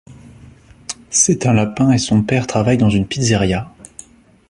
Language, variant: French, Français de métropole